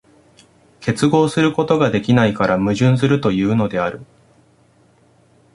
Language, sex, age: Japanese, male, 19-29